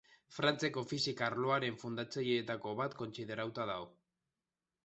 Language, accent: Basque, Erdialdekoa edo Nafarra (Gipuzkoa, Nafarroa)